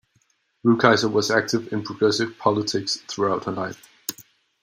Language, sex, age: English, male, 19-29